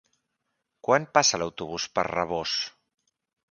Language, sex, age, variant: Catalan, male, 40-49, Central